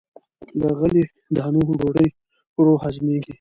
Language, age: Pashto, 19-29